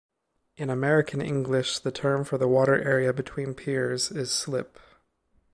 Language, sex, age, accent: English, male, 19-29, United States English